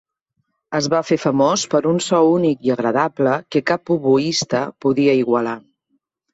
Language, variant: Catalan, Central